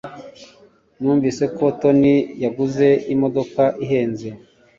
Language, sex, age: Kinyarwanda, male, 30-39